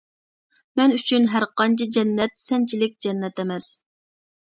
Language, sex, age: Uyghur, female, 19-29